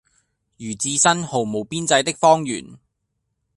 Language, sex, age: Cantonese, male, 19-29